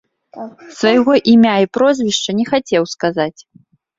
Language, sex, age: Belarusian, female, 30-39